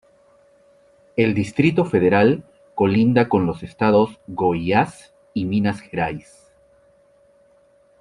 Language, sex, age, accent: Spanish, male, 40-49, Andino-Pacífico: Colombia, Perú, Ecuador, oeste de Bolivia y Venezuela andina